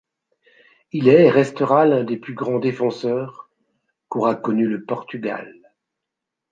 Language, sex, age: French, male, 60-69